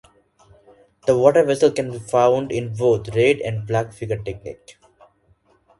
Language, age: English, 19-29